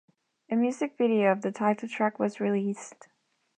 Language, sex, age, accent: English, female, 19-29, United States English